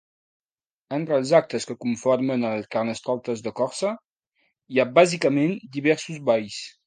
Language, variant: Catalan, Septentrional